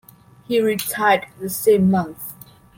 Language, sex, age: English, male, under 19